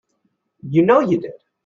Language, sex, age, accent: English, male, 19-29, United States English